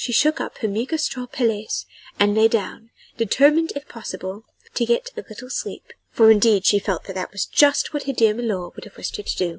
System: none